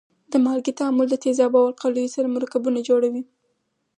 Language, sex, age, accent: Pashto, female, 19-29, معیاري پښتو